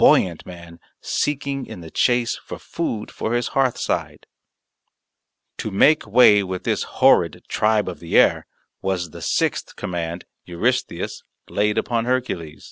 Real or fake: real